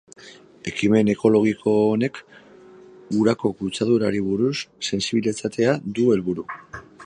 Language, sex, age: Basque, male, 40-49